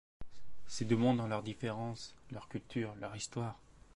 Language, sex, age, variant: French, male, 19-29, Français de métropole